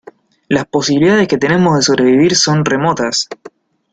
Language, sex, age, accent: Spanish, male, 19-29, Rioplatense: Argentina, Uruguay, este de Bolivia, Paraguay